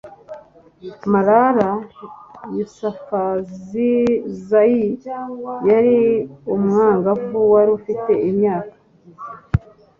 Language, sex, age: Kinyarwanda, female, 30-39